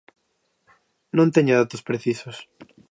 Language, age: Galician, under 19